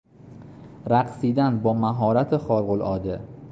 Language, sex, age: Persian, male, 19-29